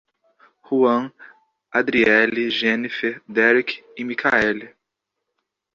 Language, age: Portuguese, 19-29